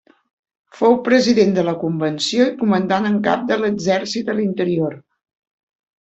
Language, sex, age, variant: Catalan, female, 50-59, Central